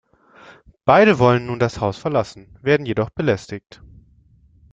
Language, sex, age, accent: German, male, 19-29, Deutschland Deutsch